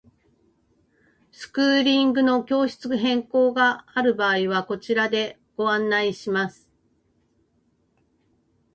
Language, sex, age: Japanese, female, 50-59